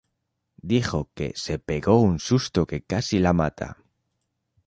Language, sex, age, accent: Spanish, male, 19-29, España: Norte peninsular (Asturias, Castilla y León, Cantabria, País Vasco, Navarra, Aragón, La Rioja, Guadalajara, Cuenca)